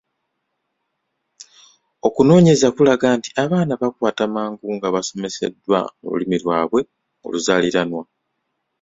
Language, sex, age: Ganda, male, 30-39